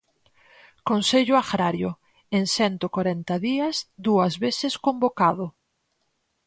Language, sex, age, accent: Galician, female, 30-39, Atlántico (seseo e gheada)